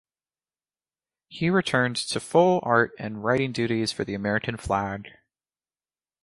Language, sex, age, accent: English, male, 19-29, United States English